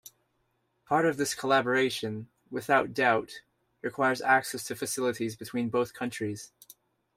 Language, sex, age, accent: English, male, 19-29, Canadian English